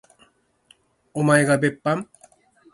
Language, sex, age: Japanese, male, 50-59